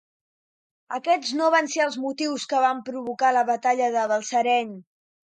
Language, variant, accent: Catalan, Central, central; septentrional